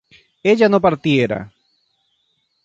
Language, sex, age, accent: Spanish, male, 40-49, Chileno: Chile, Cuyo